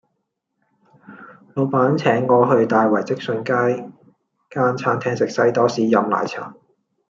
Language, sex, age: Cantonese, male, 40-49